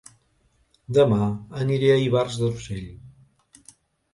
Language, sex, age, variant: Catalan, male, 60-69, Central